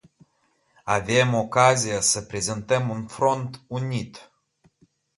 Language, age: Romanian, 19-29